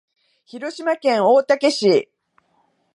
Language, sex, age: Japanese, female, 50-59